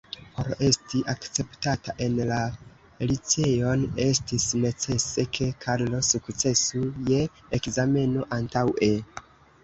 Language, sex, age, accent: Esperanto, male, 19-29, Internacia